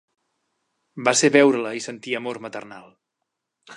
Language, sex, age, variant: Catalan, male, 40-49, Central